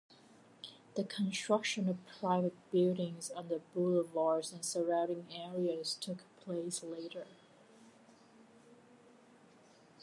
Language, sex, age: English, female, 19-29